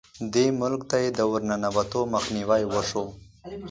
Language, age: Pashto, 19-29